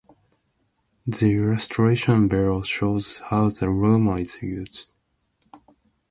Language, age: English, 19-29